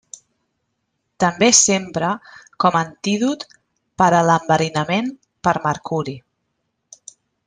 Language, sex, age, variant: Catalan, female, 40-49, Central